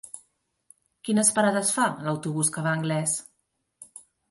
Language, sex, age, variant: Catalan, female, 40-49, Central